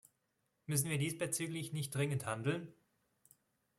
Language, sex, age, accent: German, male, 19-29, Schweizerdeutsch